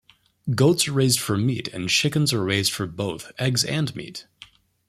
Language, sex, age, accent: English, male, 19-29, United States English